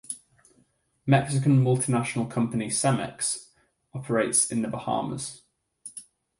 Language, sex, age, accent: English, male, 19-29, England English